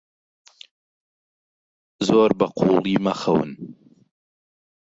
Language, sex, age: Central Kurdish, male, 40-49